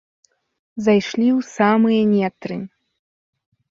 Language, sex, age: Belarusian, female, 19-29